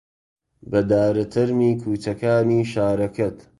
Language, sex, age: Central Kurdish, male, 30-39